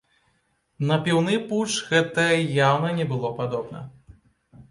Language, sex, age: Belarusian, male, 19-29